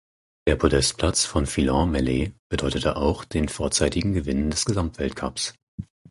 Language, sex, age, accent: German, male, 19-29, Deutschland Deutsch